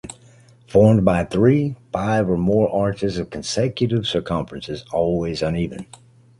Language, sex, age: English, male, 50-59